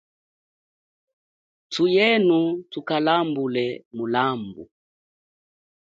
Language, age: Chokwe, 30-39